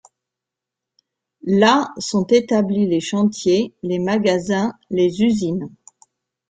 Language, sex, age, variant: French, female, 40-49, Français de métropole